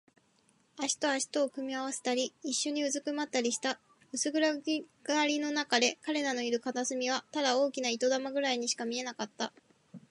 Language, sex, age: Japanese, female, 19-29